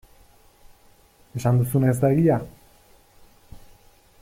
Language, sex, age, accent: Basque, male, 30-39, Erdialdekoa edo Nafarra (Gipuzkoa, Nafarroa)